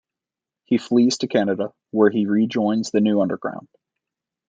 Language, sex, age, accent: English, male, 30-39, United States English